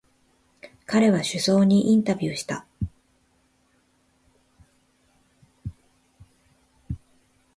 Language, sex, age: Japanese, female, 30-39